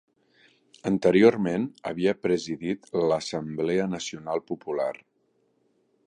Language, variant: Catalan, Central